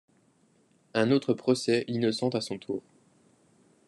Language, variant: French, Français de métropole